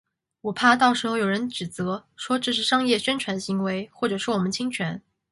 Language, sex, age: Chinese, female, 19-29